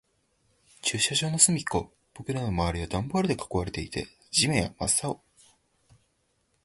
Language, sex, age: Japanese, male, under 19